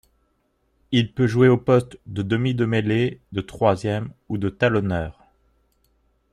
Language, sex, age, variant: French, male, 40-49, Français de métropole